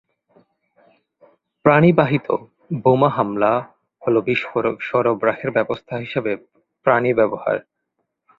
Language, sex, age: Bengali, male, 19-29